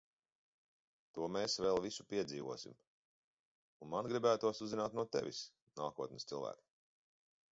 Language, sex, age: Latvian, male, 40-49